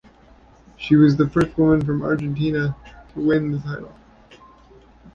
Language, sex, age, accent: English, male, 40-49, Canadian English